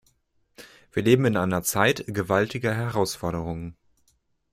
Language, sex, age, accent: German, male, 19-29, Deutschland Deutsch